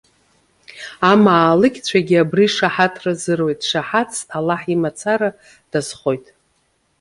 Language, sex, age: Abkhazian, female, 40-49